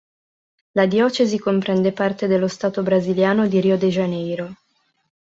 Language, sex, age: Italian, female, 19-29